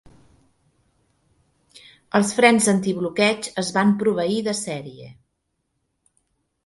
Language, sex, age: Catalan, female, 50-59